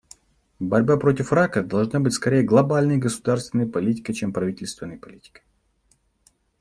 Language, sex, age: Russian, male, 30-39